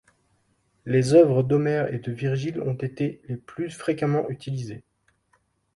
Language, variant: French, Français de métropole